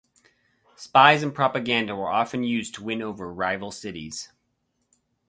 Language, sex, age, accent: English, male, 30-39, United States English